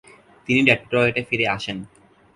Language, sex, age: Bengali, male, 19-29